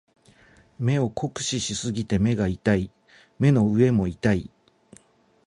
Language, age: Japanese, 50-59